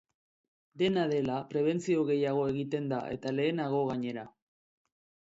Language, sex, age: Basque, female, 40-49